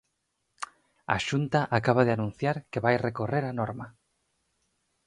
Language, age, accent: Galician, 19-29, Normativo (estándar)